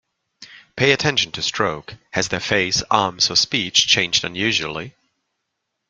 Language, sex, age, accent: English, male, 30-39, England English